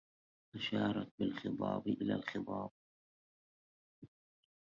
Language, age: Arabic, 40-49